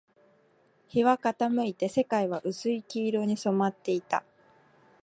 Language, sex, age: Japanese, female, 19-29